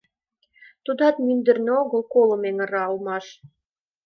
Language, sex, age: Mari, female, 19-29